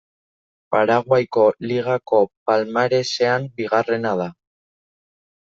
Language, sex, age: Basque, male, under 19